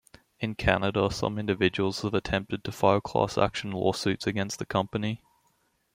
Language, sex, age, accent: English, male, under 19, Australian English